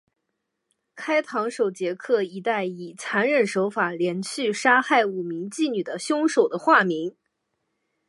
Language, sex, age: Chinese, female, 19-29